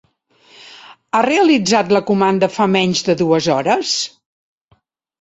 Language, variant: Catalan, Central